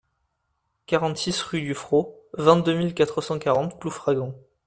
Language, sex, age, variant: French, male, 19-29, Français d'Europe